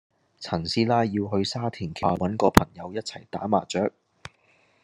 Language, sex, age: Cantonese, male, 19-29